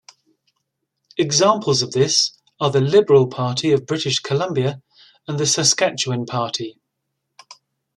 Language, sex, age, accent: English, male, 50-59, England English